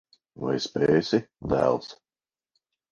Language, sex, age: Latvian, male, 50-59